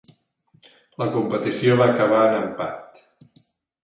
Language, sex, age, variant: Catalan, male, 60-69, Central